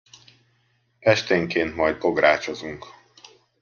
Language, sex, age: Hungarian, male, 50-59